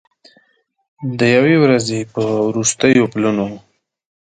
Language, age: Pashto, 19-29